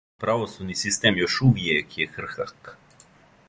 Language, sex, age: Serbian, male, 19-29